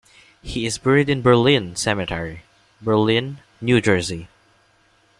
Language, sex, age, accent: English, male, 19-29, Filipino